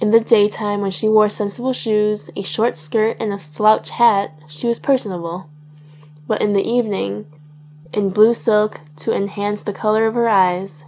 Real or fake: real